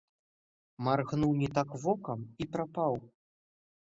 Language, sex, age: Belarusian, male, under 19